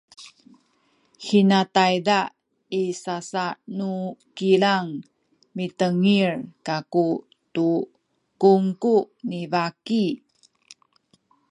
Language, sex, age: Sakizaya, female, 50-59